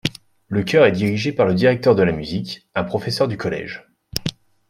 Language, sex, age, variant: French, male, 19-29, Français de métropole